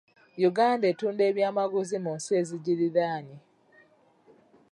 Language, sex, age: Ganda, female, 19-29